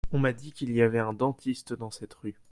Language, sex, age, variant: French, male, under 19, Français de métropole